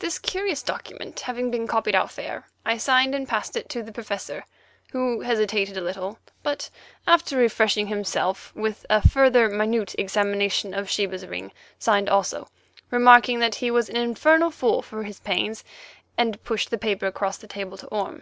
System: none